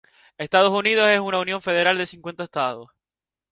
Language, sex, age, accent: Spanish, male, 19-29, España: Islas Canarias